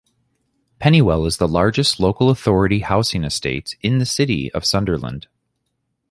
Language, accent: English, United States English